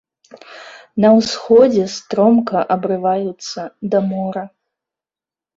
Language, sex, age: Belarusian, female, 30-39